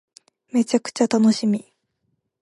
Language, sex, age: Japanese, female, 19-29